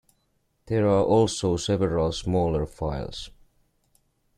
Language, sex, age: English, male, 30-39